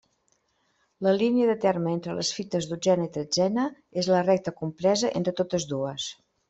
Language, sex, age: Catalan, female, 60-69